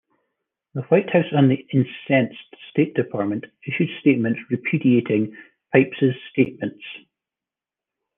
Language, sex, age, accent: English, male, 40-49, Scottish English